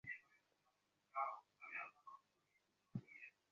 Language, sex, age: Bengali, male, 19-29